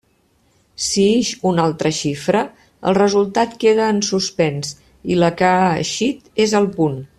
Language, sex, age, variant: Catalan, female, 50-59, Central